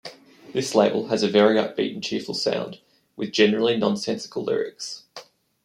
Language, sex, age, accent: English, male, 19-29, Australian English